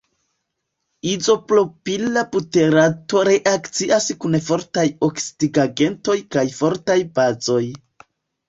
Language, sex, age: Esperanto, male, 19-29